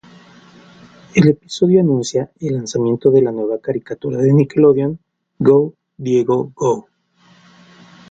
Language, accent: Spanish, México